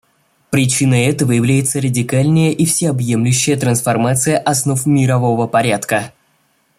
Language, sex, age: Russian, male, under 19